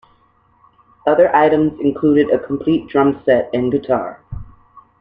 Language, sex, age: English, female, 19-29